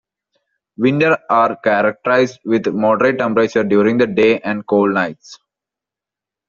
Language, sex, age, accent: English, male, 19-29, India and South Asia (India, Pakistan, Sri Lanka)